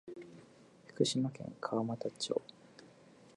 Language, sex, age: Japanese, male, 19-29